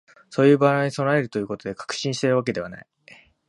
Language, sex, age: Japanese, male, 19-29